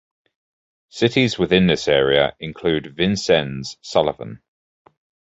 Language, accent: English, England English